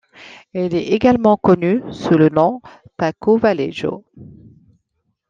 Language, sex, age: French, female, 40-49